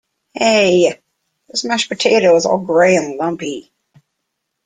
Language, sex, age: English, female, 50-59